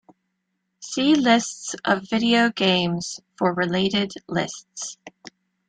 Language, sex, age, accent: English, female, 40-49, United States English